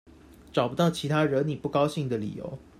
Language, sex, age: Chinese, male, 19-29